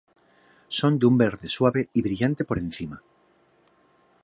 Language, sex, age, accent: Spanish, male, 40-49, España: Norte peninsular (Asturias, Castilla y León, Cantabria, País Vasco, Navarra, Aragón, La Rioja, Guadalajara, Cuenca)